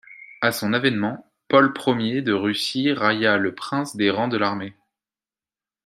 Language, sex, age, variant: French, male, 19-29, Français de métropole